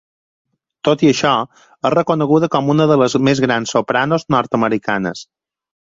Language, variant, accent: Catalan, Balear, mallorquí